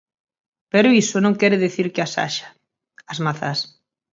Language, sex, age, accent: Galician, female, 40-49, Central (gheada)